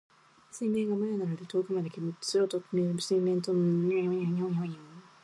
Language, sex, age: Japanese, female, 19-29